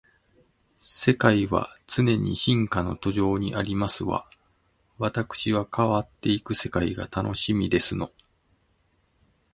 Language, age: Japanese, 50-59